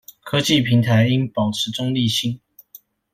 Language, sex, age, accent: Chinese, male, 19-29, 出生地：臺北市